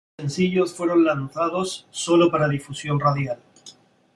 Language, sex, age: Spanish, male, 50-59